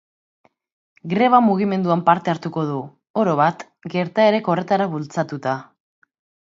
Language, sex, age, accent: Basque, female, 30-39, Mendebalekoa (Araba, Bizkaia, Gipuzkoako mendebaleko herri batzuk)